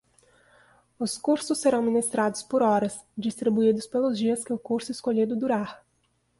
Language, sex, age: Portuguese, female, 30-39